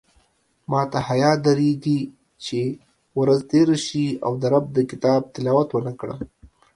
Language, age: Pashto, 19-29